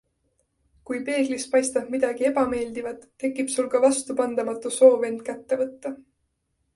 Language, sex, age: Estonian, female, 19-29